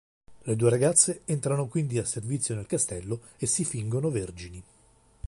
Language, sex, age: Italian, male, 50-59